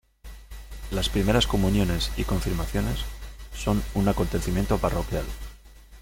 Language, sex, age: Spanish, male, 40-49